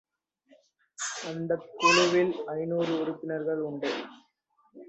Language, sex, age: Tamil, male, 19-29